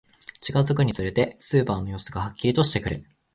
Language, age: Japanese, 19-29